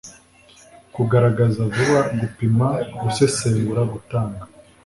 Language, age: Kinyarwanda, 19-29